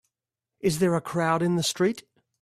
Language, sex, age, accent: English, male, 50-59, Australian English